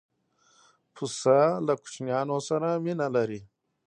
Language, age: Pashto, 30-39